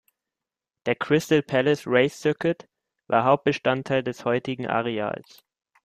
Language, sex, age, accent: German, male, 19-29, Deutschland Deutsch